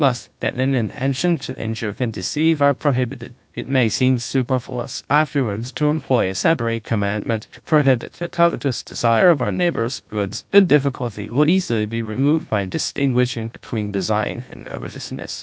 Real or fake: fake